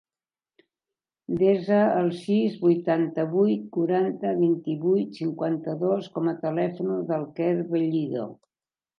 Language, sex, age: Catalan, female, 70-79